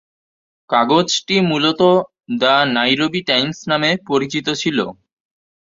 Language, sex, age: Bengali, male, under 19